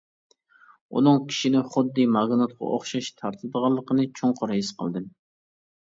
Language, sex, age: Uyghur, male, 19-29